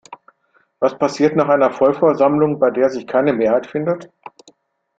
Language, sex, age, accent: German, male, 50-59, Deutschland Deutsch